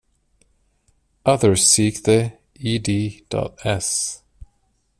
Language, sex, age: English, male, 30-39